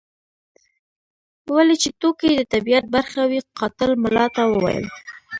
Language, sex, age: Pashto, female, 19-29